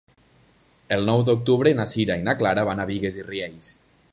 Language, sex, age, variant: Catalan, male, 19-29, Nord-Occidental